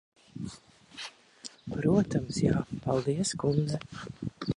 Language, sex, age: Latvian, female, 40-49